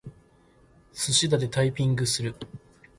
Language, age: Japanese, 19-29